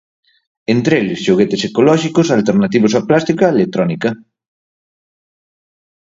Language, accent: Galician, Oriental (común en zona oriental)